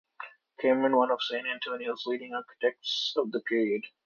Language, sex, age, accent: English, male, 19-29, United States English